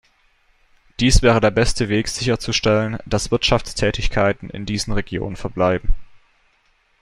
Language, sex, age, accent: German, male, under 19, Deutschland Deutsch